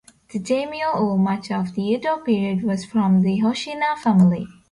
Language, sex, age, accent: English, female, 19-29, India and South Asia (India, Pakistan, Sri Lanka)